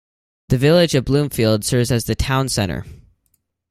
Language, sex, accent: English, male, United States English